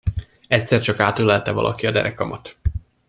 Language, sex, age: Hungarian, male, 19-29